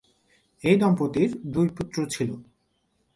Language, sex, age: Bengali, male, 19-29